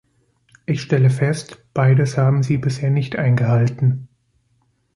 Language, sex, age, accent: German, male, 19-29, Deutschland Deutsch